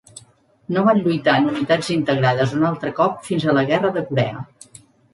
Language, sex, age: Catalan, female, 50-59